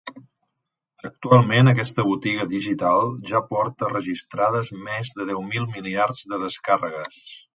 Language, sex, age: Catalan, male, 50-59